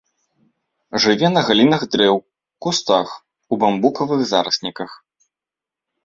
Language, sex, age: Belarusian, male, under 19